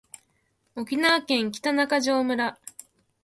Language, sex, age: Japanese, male, under 19